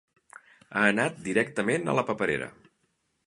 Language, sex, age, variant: Catalan, male, 60-69, Central